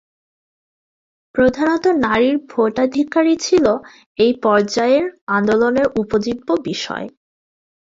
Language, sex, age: Bengali, female, 19-29